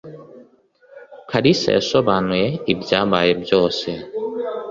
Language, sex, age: Kinyarwanda, male, 19-29